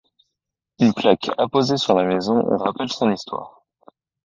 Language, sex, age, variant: French, male, 19-29, Français de métropole